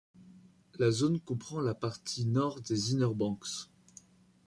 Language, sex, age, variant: French, male, under 19, Français de métropole